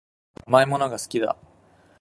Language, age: Japanese, 19-29